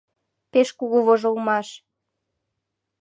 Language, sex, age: Mari, female, 19-29